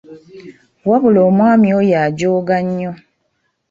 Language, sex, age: Ganda, female, 30-39